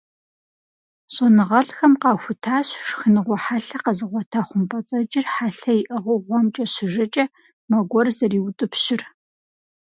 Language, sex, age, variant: Kabardian, female, 30-39, Адыгэбзэ (Къэбэрдей, Кирил, Урысей)